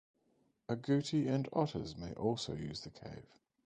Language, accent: English, Australian English